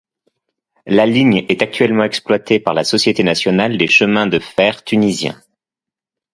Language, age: French, 40-49